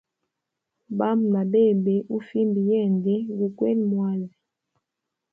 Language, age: Hemba, 30-39